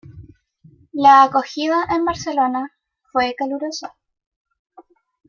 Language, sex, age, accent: Spanish, female, under 19, Chileno: Chile, Cuyo